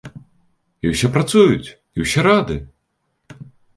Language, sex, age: Belarusian, male, 19-29